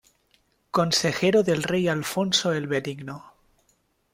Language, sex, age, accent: Spanish, male, 19-29, España: Norte peninsular (Asturias, Castilla y León, Cantabria, País Vasco, Navarra, Aragón, La Rioja, Guadalajara, Cuenca)